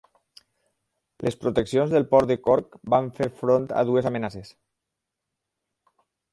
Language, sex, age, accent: Catalan, male, 50-59, valencià